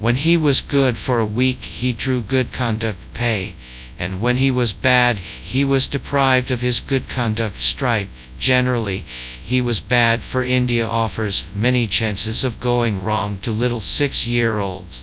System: TTS, FastPitch